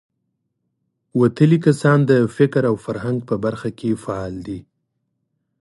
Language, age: Pashto, 30-39